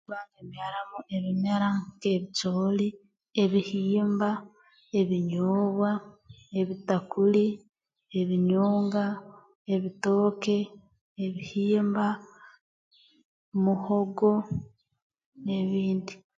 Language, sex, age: Tooro, female, 19-29